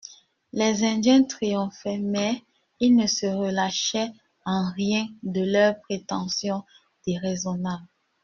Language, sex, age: French, female, 19-29